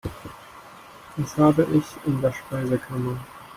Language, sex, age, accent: German, male, 19-29, Schweizerdeutsch